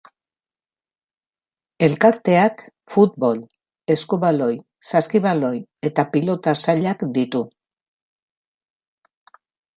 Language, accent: Basque, Erdialdekoa edo Nafarra (Gipuzkoa, Nafarroa)